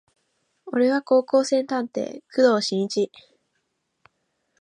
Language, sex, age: Japanese, female, under 19